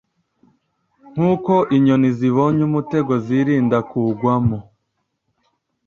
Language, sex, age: Kinyarwanda, male, 30-39